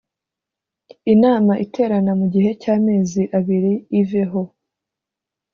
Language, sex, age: Kinyarwanda, male, 19-29